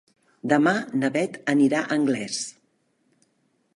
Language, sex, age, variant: Catalan, female, 50-59, Central